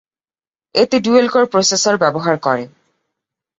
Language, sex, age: Bengali, female, 30-39